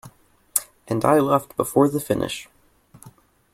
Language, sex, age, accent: English, male, 19-29, United States English